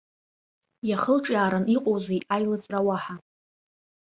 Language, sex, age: Abkhazian, female, under 19